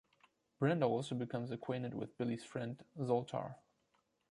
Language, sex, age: English, male, 19-29